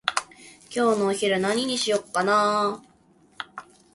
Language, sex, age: Japanese, female, 19-29